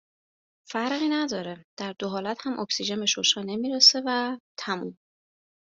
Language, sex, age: Persian, female, 30-39